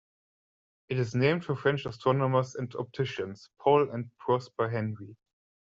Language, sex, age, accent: English, male, 19-29, United States English